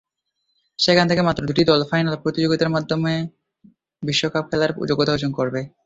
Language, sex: Bengali, male